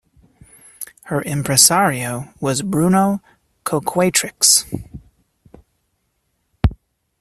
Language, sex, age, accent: English, male, 30-39, United States English